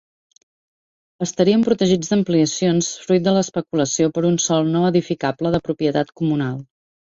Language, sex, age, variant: Catalan, female, 30-39, Central